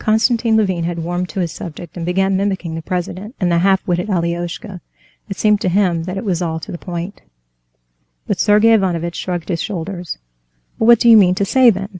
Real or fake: real